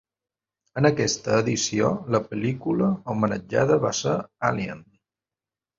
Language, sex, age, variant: Catalan, male, 40-49, Balear